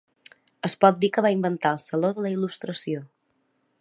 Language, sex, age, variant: Catalan, female, 30-39, Balear